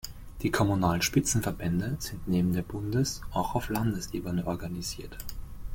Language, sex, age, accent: German, male, 19-29, Österreichisches Deutsch